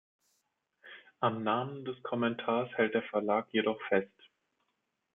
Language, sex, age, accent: German, male, 19-29, Deutschland Deutsch